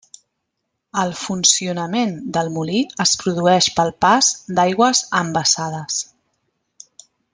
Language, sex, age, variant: Catalan, female, 40-49, Central